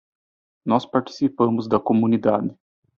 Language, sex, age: Portuguese, male, 19-29